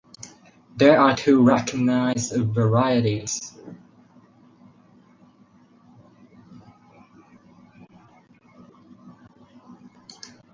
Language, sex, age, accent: English, male, under 19, United States English